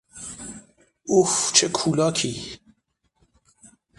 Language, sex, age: Persian, male, 30-39